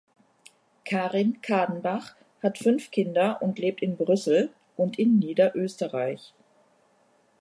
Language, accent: German, Deutschland Deutsch